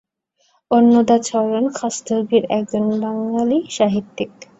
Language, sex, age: Bengali, female, 19-29